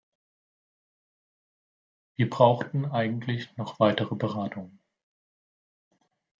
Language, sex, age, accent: German, male, 19-29, Deutschland Deutsch